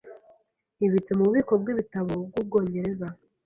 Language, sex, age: Kinyarwanda, female, 19-29